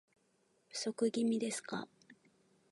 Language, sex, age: Japanese, female, 19-29